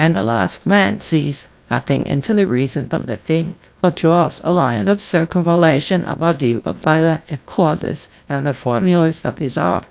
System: TTS, GlowTTS